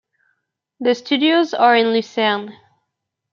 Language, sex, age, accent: English, female, 19-29, Canadian English